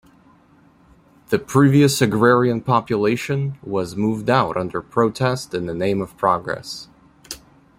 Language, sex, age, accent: English, male, 19-29, United States English